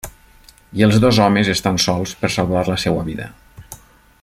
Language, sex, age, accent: Catalan, male, 40-49, valencià